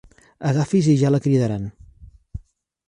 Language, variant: Catalan, Central